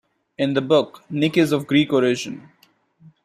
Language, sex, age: English, male, 19-29